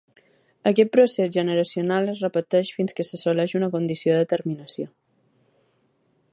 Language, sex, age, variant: Catalan, female, 30-39, Balear